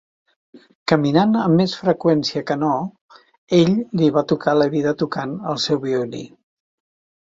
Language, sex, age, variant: Catalan, male, 70-79, Central